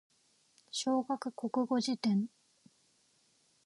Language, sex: Japanese, female